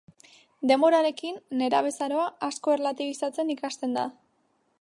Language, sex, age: Basque, female, 19-29